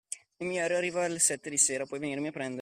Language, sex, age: Italian, male, 19-29